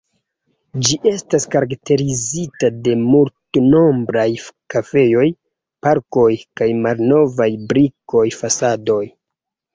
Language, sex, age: Esperanto, male, 30-39